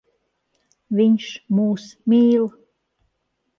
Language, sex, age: Latvian, female, 60-69